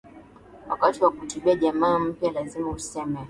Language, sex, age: Swahili, female, 19-29